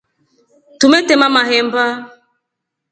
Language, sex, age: Rombo, female, 30-39